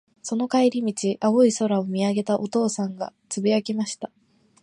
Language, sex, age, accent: Japanese, female, 19-29, 標準語